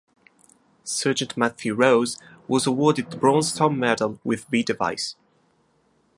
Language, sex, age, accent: English, male, 19-29, England English